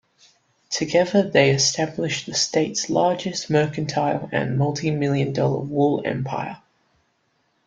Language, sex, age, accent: English, male, 19-29, England English